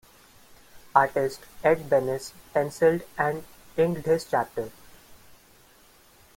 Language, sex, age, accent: English, male, 19-29, India and South Asia (India, Pakistan, Sri Lanka)